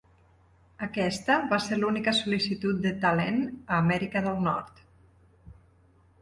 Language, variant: Catalan, Central